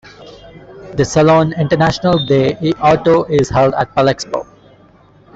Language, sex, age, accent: English, male, 19-29, India and South Asia (India, Pakistan, Sri Lanka)